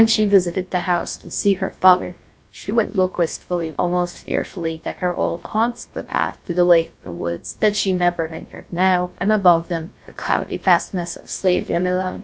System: TTS, GlowTTS